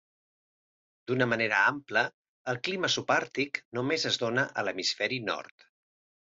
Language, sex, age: Catalan, male, 40-49